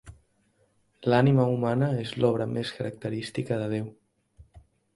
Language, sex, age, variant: Catalan, male, 19-29, Central